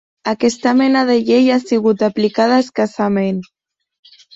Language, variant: Catalan, Septentrional